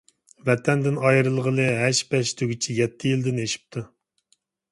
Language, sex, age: Uyghur, male, 40-49